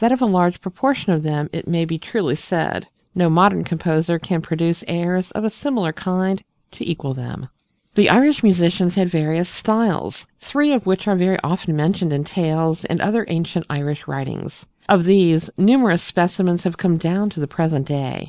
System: none